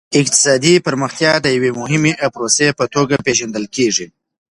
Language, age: Pashto, 40-49